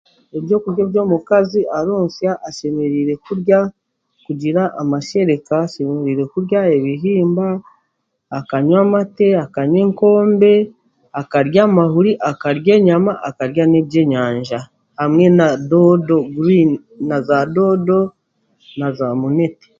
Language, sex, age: Chiga, female, 40-49